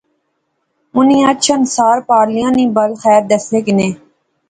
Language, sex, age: Pahari-Potwari, female, 19-29